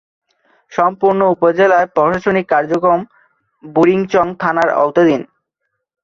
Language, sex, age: Bengali, male, 19-29